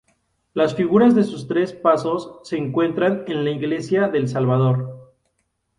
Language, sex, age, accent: Spanish, male, 19-29, México